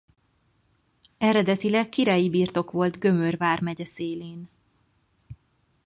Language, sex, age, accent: Hungarian, female, 30-39, budapesti